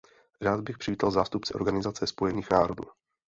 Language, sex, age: Czech, male, 30-39